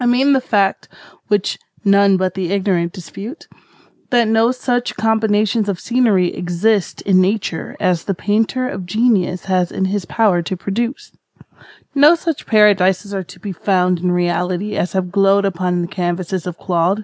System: none